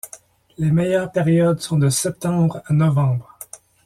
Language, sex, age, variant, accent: French, male, 40-49, Français d'Amérique du Nord, Français du Canada